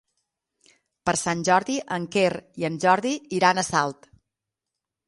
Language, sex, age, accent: Catalan, female, 19-29, nord-occidental; septentrional